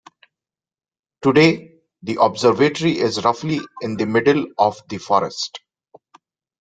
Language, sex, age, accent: English, male, 30-39, India and South Asia (India, Pakistan, Sri Lanka)